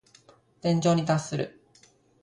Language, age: Japanese, 40-49